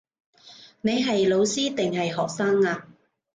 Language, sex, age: Cantonese, female, 30-39